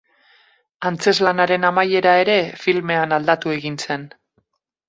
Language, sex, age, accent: Basque, female, 40-49, Mendebalekoa (Araba, Bizkaia, Gipuzkoako mendebaleko herri batzuk)